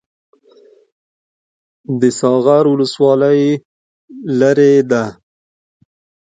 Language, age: Pashto, 19-29